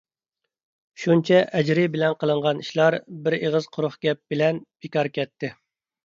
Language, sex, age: Uyghur, male, 30-39